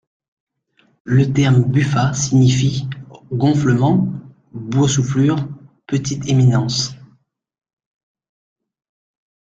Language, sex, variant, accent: French, male, Français des départements et régions d'outre-mer, Français de La Réunion